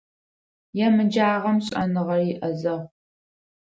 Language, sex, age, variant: Adyghe, female, 19-29, Адыгабзэ (Кирил, пстэумэ зэдыряе)